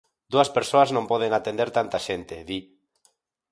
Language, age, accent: Galician, 40-49, Normativo (estándar)